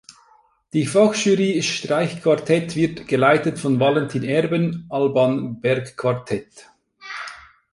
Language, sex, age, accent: German, male, 30-39, Schweizerdeutsch